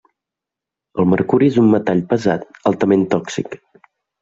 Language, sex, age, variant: Catalan, male, 19-29, Central